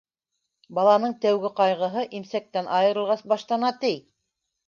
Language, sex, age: Bashkir, female, 60-69